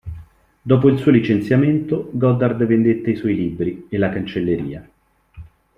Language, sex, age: Italian, male, 30-39